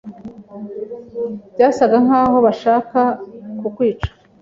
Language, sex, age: Kinyarwanda, male, 19-29